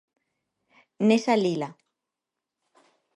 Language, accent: Galician, Oriental (común en zona oriental)